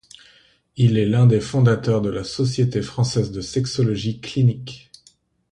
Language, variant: French, Français d'Europe